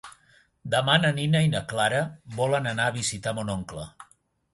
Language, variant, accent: Catalan, Central, central